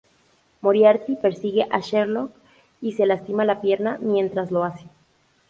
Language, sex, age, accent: Spanish, female, 19-29, México